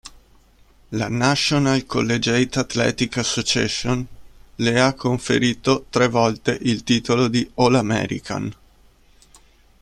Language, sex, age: Italian, male, 30-39